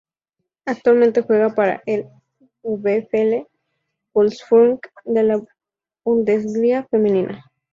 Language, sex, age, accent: Spanish, female, 19-29, México